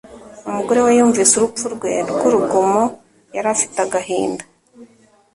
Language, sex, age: Kinyarwanda, female, 19-29